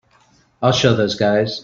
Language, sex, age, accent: English, male, 40-49, United States English